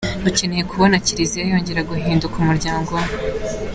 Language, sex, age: Kinyarwanda, female, under 19